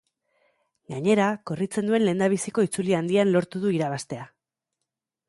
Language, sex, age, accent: Basque, female, 30-39, Erdialdekoa edo Nafarra (Gipuzkoa, Nafarroa)